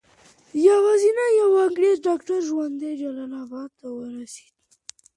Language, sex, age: Pashto, male, 19-29